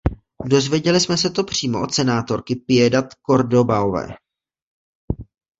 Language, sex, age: Czech, male, 19-29